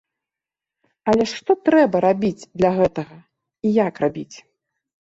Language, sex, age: Belarusian, female, 40-49